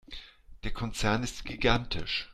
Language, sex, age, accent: German, male, 40-49, Deutschland Deutsch